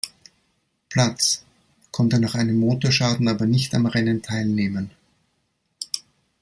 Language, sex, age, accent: German, male, 40-49, Österreichisches Deutsch